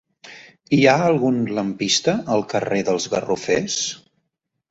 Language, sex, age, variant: Catalan, male, 40-49, Central